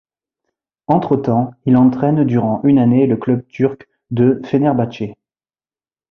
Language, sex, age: French, male, 30-39